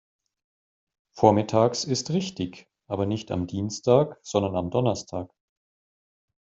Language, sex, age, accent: German, male, 40-49, Deutschland Deutsch